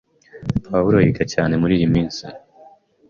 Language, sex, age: Kinyarwanda, male, 19-29